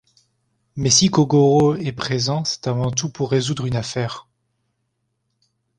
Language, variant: French, Français de métropole